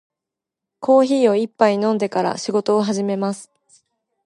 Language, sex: Japanese, female